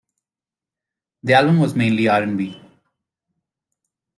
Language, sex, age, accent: English, male, 30-39, India and South Asia (India, Pakistan, Sri Lanka)